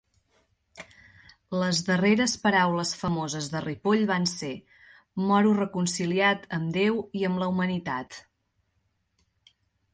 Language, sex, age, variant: Catalan, female, 30-39, Central